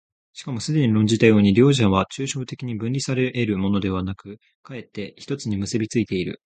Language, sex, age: Japanese, male, 19-29